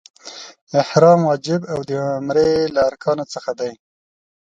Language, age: Pashto, 30-39